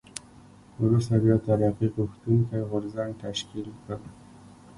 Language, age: Pashto, 19-29